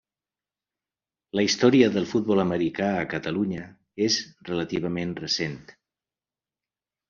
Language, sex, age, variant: Catalan, male, 60-69, Central